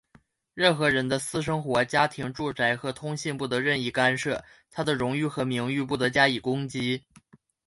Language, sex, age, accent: Chinese, male, 19-29, 出生地：黑龙江省